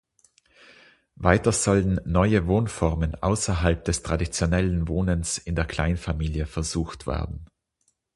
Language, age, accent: German, 40-49, Österreichisches Deutsch